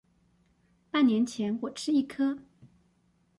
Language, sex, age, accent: Chinese, female, 40-49, 出生地：臺北市